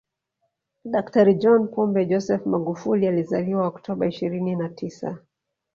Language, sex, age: Swahili, female, 50-59